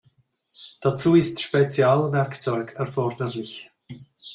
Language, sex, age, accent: German, male, 50-59, Schweizerdeutsch